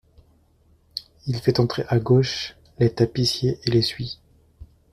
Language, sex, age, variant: French, male, 30-39, Français de métropole